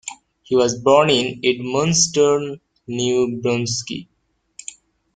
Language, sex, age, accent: English, male, 19-29, United States English